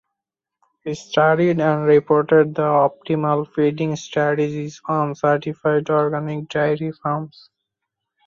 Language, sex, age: English, male, 19-29